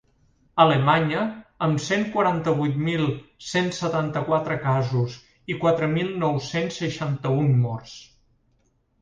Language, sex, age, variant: Catalan, male, 40-49, Central